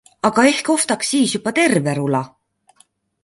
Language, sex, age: Estonian, female, 30-39